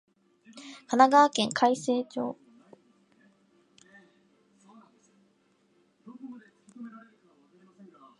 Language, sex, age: Japanese, female, 19-29